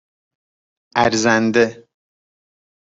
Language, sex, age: Persian, male, 30-39